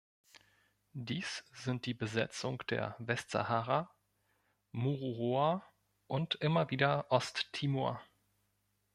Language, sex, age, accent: German, male, 30-39, Deutschland Deutsch